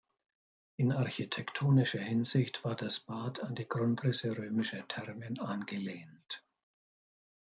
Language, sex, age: German, male, 70-79